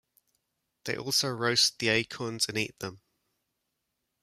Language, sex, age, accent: English, male, 30-39, England English